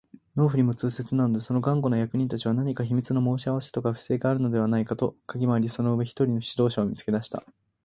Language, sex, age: Japanese, male, 19-29